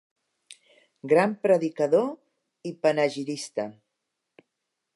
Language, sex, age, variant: Catalan, female, 60-69, Central